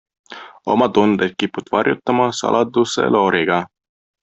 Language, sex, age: Estonian, male, 19-29